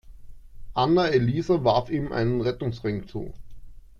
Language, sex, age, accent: German, male, 30-39, Österreichisches Deutsch